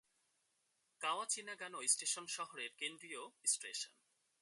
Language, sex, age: Bengali, male, 19-29